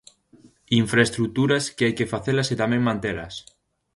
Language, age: Galician, 19-29